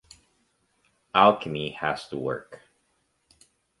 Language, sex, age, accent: English, male, 30-39, United States English